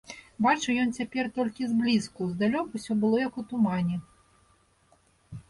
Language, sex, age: Belarusian, female, 30-39